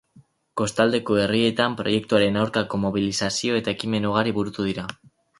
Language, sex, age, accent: Basque, male, under 19, Mendebalekoa (Araba, Bizkaia, Gipuzkoako mendebaleko herri batzuk)